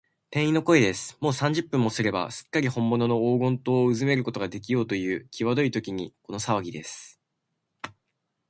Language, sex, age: Japanese, male, 19-29